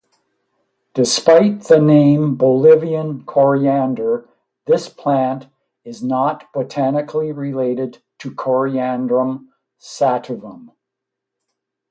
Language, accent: English, Canadian English